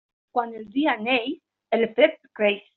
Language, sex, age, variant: Catalan, female, 19-29, Central